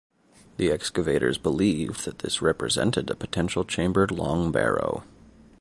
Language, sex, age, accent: English, male, 19-29, Canadian English